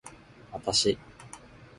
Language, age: Japanese, 19-29